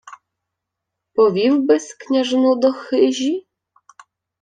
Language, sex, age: Ukrainian, female, 30-39